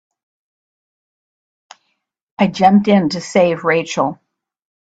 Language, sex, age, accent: English, female, 70-79, United States English